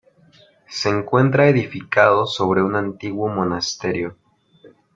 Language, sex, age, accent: Spanish, male, 19-29, México